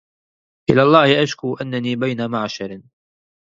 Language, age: Arabic, 30-39